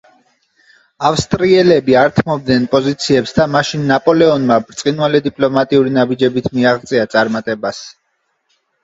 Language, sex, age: Georgian, male, 30-39